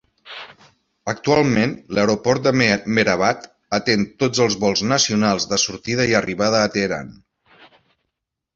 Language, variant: Catalan, Septentrional